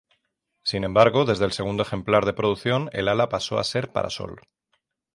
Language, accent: Spanish, España: Centro-Sur peninsular (Madrid, Toledo, Castilla-La Mancha); España: Sur peninsular (Andalucia, Extremadura, Murcia)